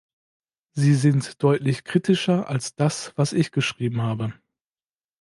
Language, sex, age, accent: German, male, 40-49, Deutschland Deutsch